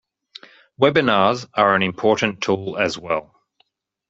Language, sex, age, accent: English, male, 40-49, Australian English